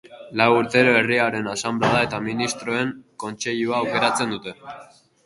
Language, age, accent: Basque, under 19, Erdialdekoa edo Nafarra (Gipuzkoa, Nafarroa)